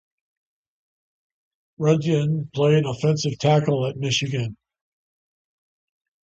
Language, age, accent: English, 60-69, United States English